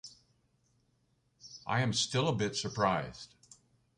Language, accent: English, United States English